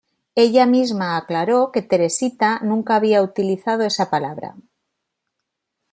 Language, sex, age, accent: Spanish, female, 40-49, España: Norte peninsular (Asturias, Castilla y León, Cantabria, País Vasco, Navarra, Aragón, La Rioja, Guadalajara, Cuenca)